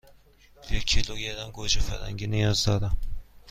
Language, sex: Persian, male